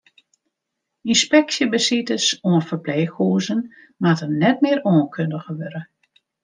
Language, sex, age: Western Frisian, female, 60-69